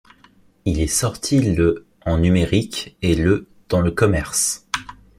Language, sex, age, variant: French, male, 19-29, Français de métropole